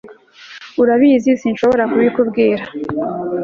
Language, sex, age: Kinyarwanda, female, 19-29